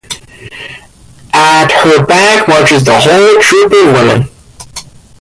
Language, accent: English, United States English